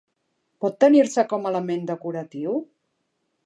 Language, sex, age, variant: Catalan, female, 40-49, Central